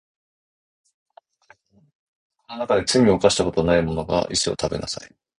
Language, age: Japanese, 30-39